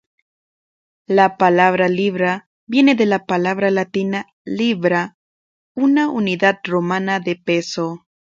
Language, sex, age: Spanish, female, 19-29